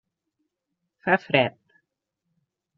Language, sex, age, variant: Catalan, female, 40-49, Central